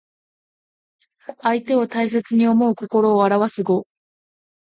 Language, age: Japanese, 19-29